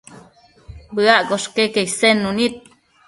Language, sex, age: Matsés, female, 30-39